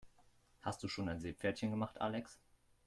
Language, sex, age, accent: German, male, under 19, Deutschland Deutsch